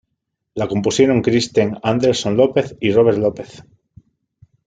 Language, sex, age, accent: Spanish, male, 30-39, España: Sur peninsular (Andalucia, Extremadura, Murcia)